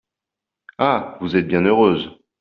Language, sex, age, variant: French, male, 30-39, Français de métropole